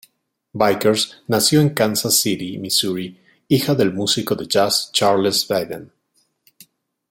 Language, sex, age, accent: Spanish, male, 40-49, Andino-Pacífico: Colombia, Perú, Ecuador, oeste de Bolivia y Venezuela andina